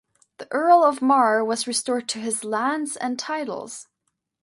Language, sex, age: English, female, under 19